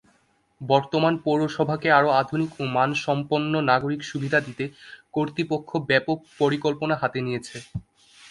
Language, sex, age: Bengali, male, 19-29